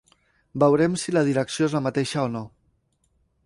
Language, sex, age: Catalan, male, 40-49